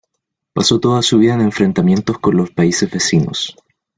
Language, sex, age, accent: Spanish, male, 19-29, Chileno: Chile, Cuyo